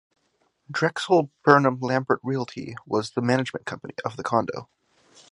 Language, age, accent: English, 19-29, United States English